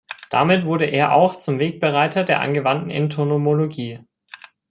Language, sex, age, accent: German, male, 19-29, Deutschland Deutsch